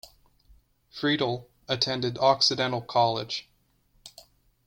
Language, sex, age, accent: English, male, 19-29, United States English